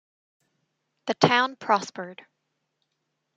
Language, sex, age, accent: English, female, 19-29, United States English